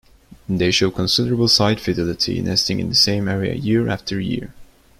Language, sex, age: English, male, 19-29